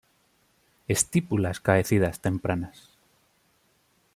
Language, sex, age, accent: Spanish, male, 30-39, España: Centro-Sur peninsular (Madrid, Toledo, Castilla-La Mancha)